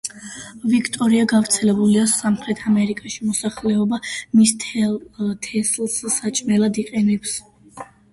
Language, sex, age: Georgian, female, 19-29